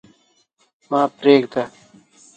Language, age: Pashto, 19-29